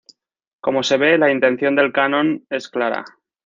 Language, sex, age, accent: Spanish, male, 19-29, España: Norte peninsular (Asturias, Castilla y León, Cantabria, País Vasco, Navarra, Aragón, La Rioja, Guadalajara, Cuenca)